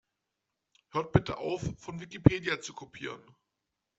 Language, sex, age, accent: German, male, 19-29, Deutschland Deutsch